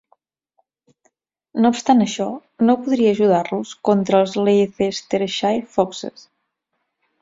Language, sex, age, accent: Catalan, female, 30-39, Garrotxi